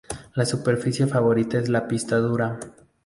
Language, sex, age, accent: Spanish, male, 19-29, México